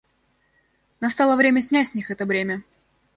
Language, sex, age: Russian, female, under 19